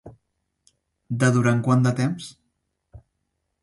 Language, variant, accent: Catalan, Central, central